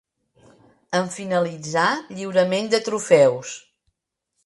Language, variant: Catalan, Central